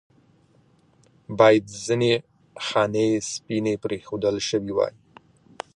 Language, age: Pashto, 30-39